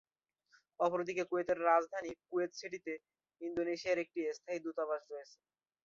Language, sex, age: Bengali, male, under 19